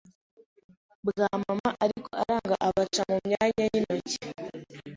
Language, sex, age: Kinyarwanda, female, 19-29